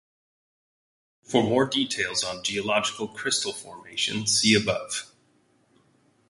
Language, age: English, 30-39